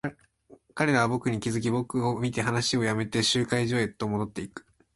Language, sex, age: Japanese, male, 19-29